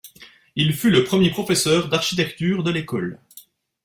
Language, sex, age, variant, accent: French, male, 30-39, Français d'Europe, Français de Suisse